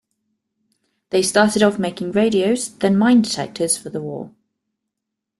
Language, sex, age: English, female, 30-39